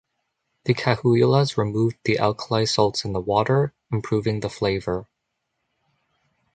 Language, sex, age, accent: English, male, under 19, Canadian English